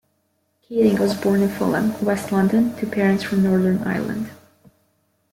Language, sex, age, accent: English, female, 19-29, United States English